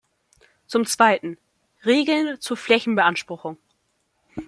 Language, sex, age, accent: German, female, under 19, Deutschland Deutsch